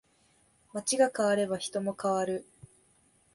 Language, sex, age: Japanese, male, 19-29